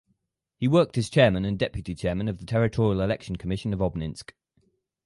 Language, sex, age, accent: English, male, 19-29, England English